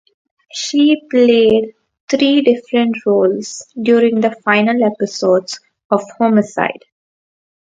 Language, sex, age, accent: English, female, under 19, India and South Asia (India, Pakistan, Sri Lanka)